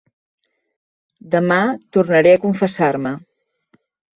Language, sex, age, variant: Catalan, female, 50-59, Central